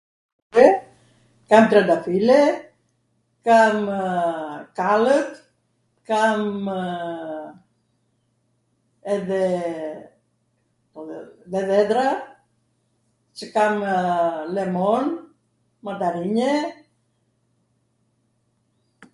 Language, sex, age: Arvanitika Albanian, female, 80-89